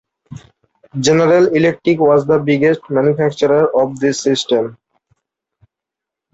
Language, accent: English, India and South Asia (India, Pakistan, Sri Lanka)